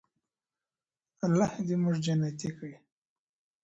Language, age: Pashto, 30-39